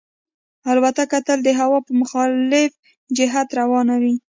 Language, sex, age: Pashto, female, 19-29